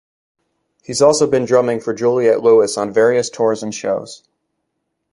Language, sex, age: English, male, 19-29